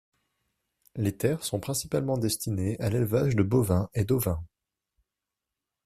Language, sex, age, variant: French, male, 19-29, Français de métropole